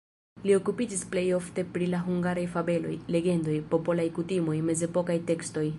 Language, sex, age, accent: Esperanto, female, under 19, Internacia